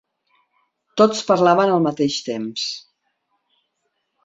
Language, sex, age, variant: Catalan, female, 40-49, Central